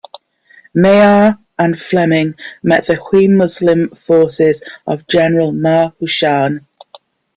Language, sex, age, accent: English, female, 40-49, England English